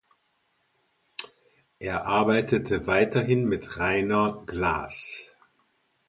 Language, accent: German, Deutschland Deutsch